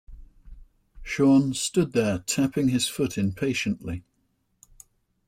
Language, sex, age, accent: English, male, 70-79, England English